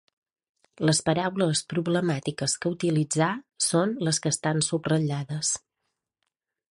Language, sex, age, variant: Catalan, female, 40-49, Balear